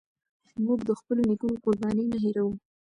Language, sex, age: Pashto, female, 19-29